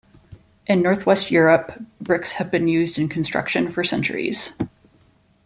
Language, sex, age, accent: English, female, 40-49, United States English